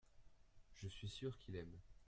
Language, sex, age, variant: French, male, 19-29, Français de métropole